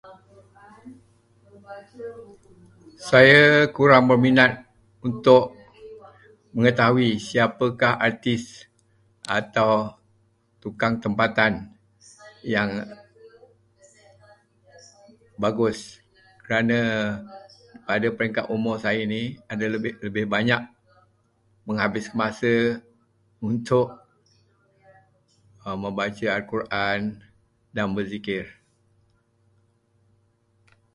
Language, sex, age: Malay, male, 70-79